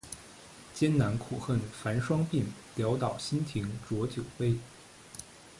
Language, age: Chinese, 30-39